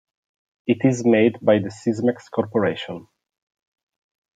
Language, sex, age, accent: English, male, 19-29, England English